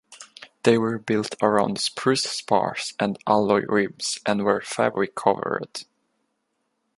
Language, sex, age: English, male, 19-29